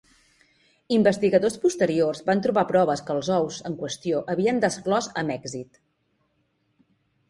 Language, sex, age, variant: Catalan, female, 40-49, Central